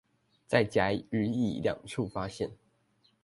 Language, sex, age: Chinese, male, 19-29